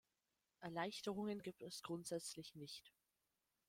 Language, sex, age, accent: German, female, 30-39, Deutschland Deutsch